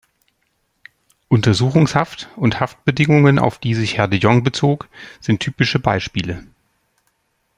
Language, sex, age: German, male, 40-49